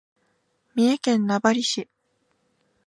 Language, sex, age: Japanese, female, 19-29